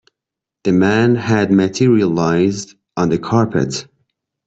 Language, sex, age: English, male, 30-39